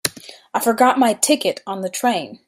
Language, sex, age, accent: English, female, 30-39, United States English